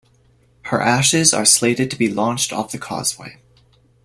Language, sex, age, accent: English, male, 19-29, Canadian English